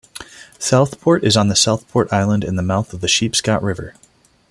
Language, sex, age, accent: English, male, 30-39, United States English